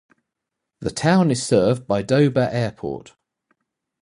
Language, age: English, 40-49